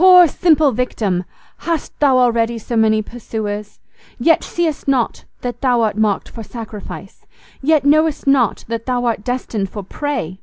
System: none